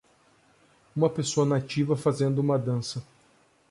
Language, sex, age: Portuguese, male, 19-29